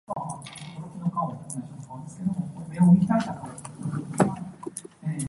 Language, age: Cantonese, 19-29